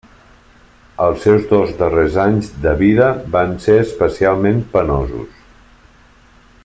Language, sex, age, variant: Catalan, male, 40-49, Central